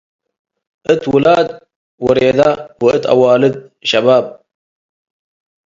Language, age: Tigre, 30-39